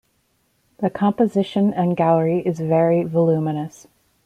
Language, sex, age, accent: English, female, 40-49, United States English